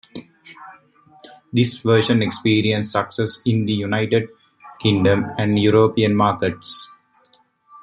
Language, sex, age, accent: English, male, 19-29, United States English